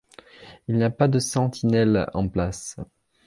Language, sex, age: French, male, 19-29